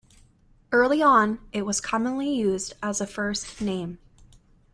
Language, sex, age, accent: English, female, 19-29, United States English